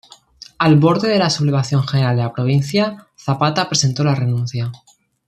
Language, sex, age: Spanish, female, 19-29